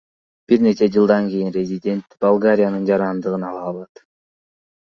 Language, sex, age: Kyrgyz, male, under 19